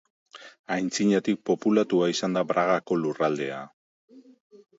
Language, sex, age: Basque, male, 50-59